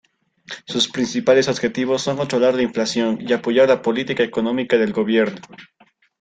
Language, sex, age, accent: Spanish, male, 19-29, Andino-Pacífico: Colombia, Perú, Ecuador, oeste de Bolivia y Venezuela andina